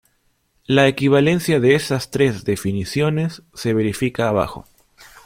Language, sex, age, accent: Spanish, male, 30-39, Andino-Pacífico: Colombia, Perú, Ecuador, oeste de Bolivia y Venezuela andina